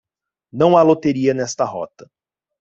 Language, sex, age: Portuguese, male, 30-39